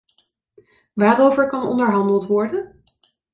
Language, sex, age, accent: Dutch, female, 40-49, Nederlands Nederlands